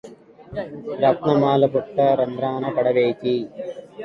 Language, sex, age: Telugu, male, 19-29